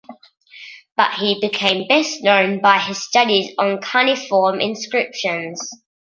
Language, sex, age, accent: English, male, under 19, Australian English